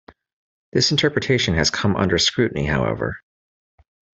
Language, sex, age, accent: English, male, 30-39, United States English